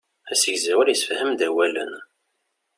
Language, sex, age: Kabyle, male, 30-39